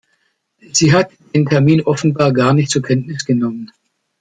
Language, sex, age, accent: German, male, 60-69, Deutschland Deutsch